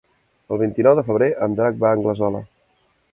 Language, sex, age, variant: Catalan, male, 19-29, Central